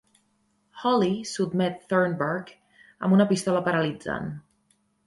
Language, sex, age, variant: Catalan, female, 30-39, Central